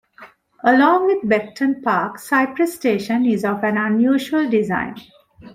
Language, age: English, 50-59